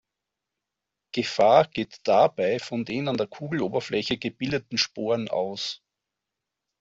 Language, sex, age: German, male, 50-59